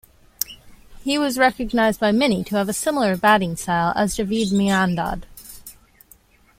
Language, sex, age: English, female, 19-29